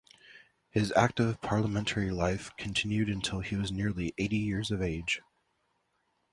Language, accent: English, United States English